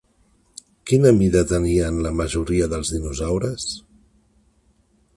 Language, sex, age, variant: Catalan, male, 40-49, Central